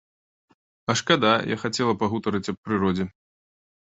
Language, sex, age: Belarusian, male, 30-39